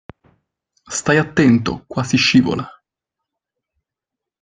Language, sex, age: Italian, male, 19-29